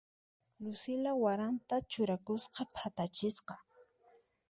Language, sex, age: Puno Quechua, female, 19-29